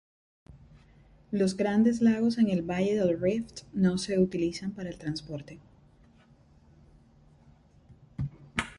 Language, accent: Spanish, Caribe: Cuba, Venezuela, Puerto Rico, República Dominicana, Panamá, Colombia caribeña, México caribeño, Costa del golfo de México